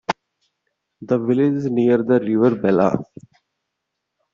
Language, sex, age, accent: English, male, 19-29, India and South Asia (India, Pakistan, Sri Lanka)